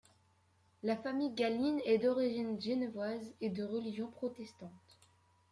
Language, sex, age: French, male, under 19